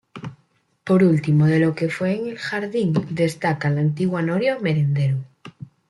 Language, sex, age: Spanish, female, 19-29